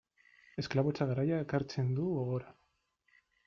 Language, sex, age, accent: Basque, male, 19-29, Erdialdekoa edo Nafarra (Gipuzkoa, Nafarroa)